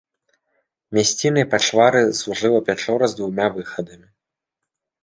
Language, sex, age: Belarusian, male, 19-29